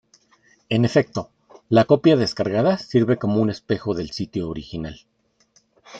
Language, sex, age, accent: Spanish, male, 50-59, México